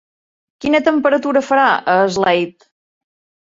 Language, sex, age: Catalan, female, 50-59